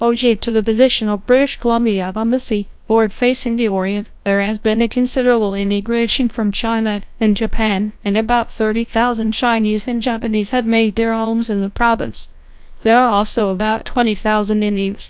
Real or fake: fake